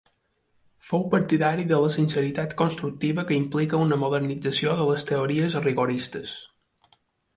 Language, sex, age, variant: Catalan, male, 30-39, Balear